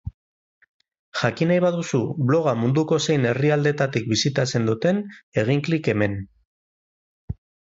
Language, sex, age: Basque, male, 40-49